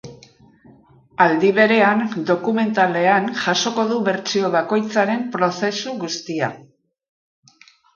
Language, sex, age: Basque, female, 60-69